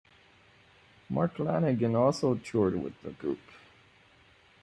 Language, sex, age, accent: English, male, 19-29, United States English